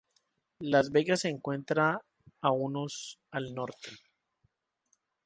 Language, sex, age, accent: Spanish, male, 30-39, Caribe: Cuba, Venezuela, Puerto Rico, República Dominicana, Panamá, Colombia caribeña, México caribeño, Costa del golfo de México